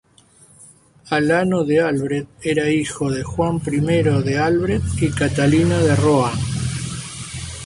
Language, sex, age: Spanish, male, 70-79